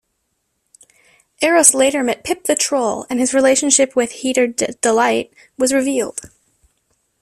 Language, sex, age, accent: English, female, under 19, United States English